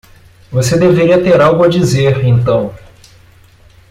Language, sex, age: Portuguese, male, 40-49